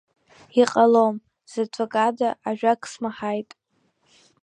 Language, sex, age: Abkhazian, female, under 19